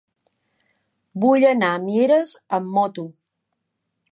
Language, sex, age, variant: Catalan, female, 50-59, Balear